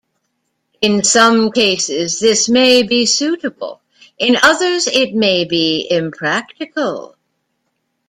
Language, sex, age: English, female, 60-69